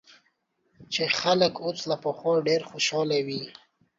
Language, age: Pashto, 19-29